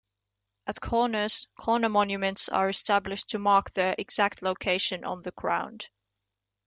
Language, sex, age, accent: English, female, 19-29, England English